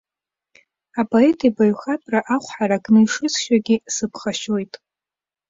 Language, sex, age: Abkhazian, female, 19-29